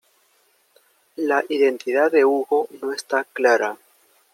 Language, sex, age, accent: Spanish, male, 19-29, Andino-Pacífico: Colombia, Perú, Ecuador, oeste de Bolivia y Venezuela andina